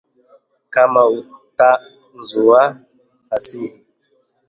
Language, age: Swahili, 30-39